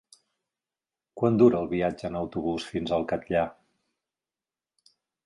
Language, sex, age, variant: Catalan, male, 40-49, Central